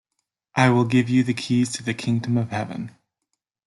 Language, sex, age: English, male, under 19